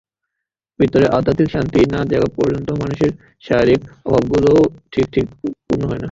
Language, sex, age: Bengali, male, 19-29